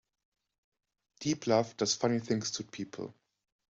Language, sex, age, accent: English, male, 19-29, United States English